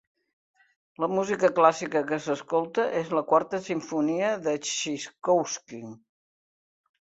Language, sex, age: Catalan, female, 70-79